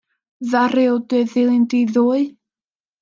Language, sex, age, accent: Welsh, female, under 19, Y Deyrnas Unedig Cymraeg